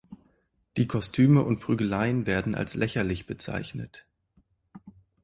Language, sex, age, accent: German, male, 19-29, Deutschland Deutsch